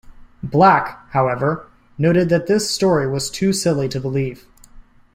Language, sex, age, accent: English, male, 19-29, United States English